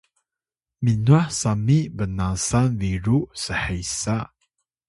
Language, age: Atayal, 30-39